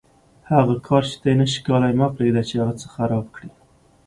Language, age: Pashto, 30-39